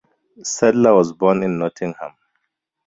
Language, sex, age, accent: English, male, 30-39, Southern African (South Africa, Zimbabwe, Namibia)